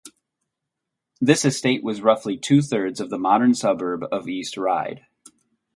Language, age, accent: English, 30-39, United States English